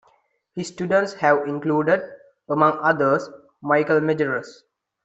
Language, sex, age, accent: English, male, 19-29, India and South Asia (India, Pakistan, Sri Lanka)